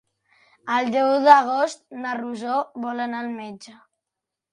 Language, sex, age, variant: Catalan, male, 40-49, Central